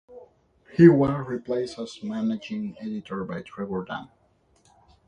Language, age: English, 19-29